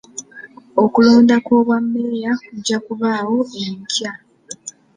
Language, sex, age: Ganda, female, 19-29